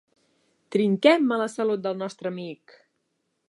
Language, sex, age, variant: Catalan, female, 30-39, Central